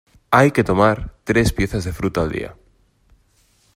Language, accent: Spanish, España: Norte peninsular (Asturias, Castilla y León, Cantabria, País Vasco, Navarra, Aragón, La Rioja, Guadalajara, Cuenca)